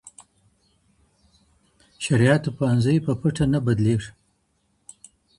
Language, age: Pashto, 50-59